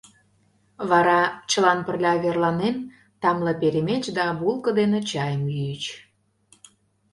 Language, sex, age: Mari, female, 30-39